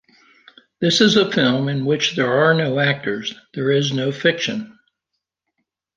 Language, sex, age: English, male, 70-79